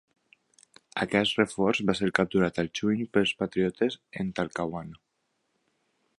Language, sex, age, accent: Catalan, male, 19-29, valencià